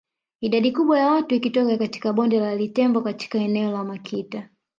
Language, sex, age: Swahili, male, 19-29